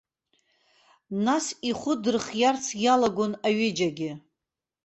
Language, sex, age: Abkhazian, female, 50-59